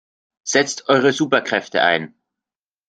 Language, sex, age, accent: German, male, 19-29, Schweizerdeutsch